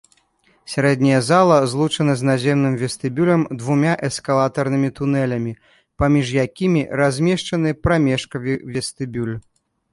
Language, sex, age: Belarusian, male, 30-39